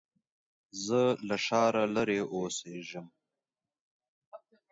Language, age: Pashto, 30-39